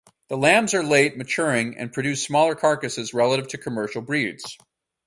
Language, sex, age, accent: English, male, 30-39, United States English